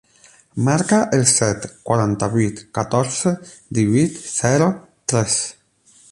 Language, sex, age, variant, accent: Catalan, male, 40-49, Alacantí, Barcelona